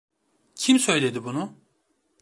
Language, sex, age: Turkish, male, 19-29